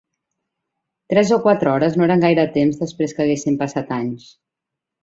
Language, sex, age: Catalan, female, 40-49